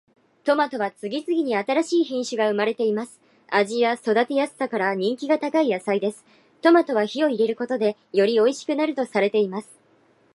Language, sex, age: Japanese, female, 19-29